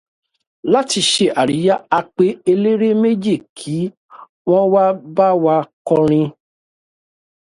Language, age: Yoruba, 50-59